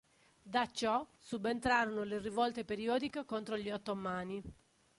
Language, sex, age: Italian, female, 50-59